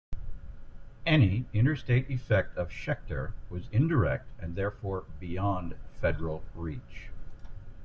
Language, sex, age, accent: English, male, 50-59, United States English